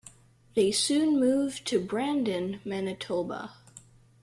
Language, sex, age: English, male, under 19